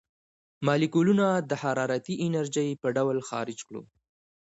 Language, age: Pashto, 19-29